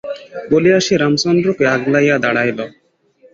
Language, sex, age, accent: Bengali, male, 19-29, শুদ্ধ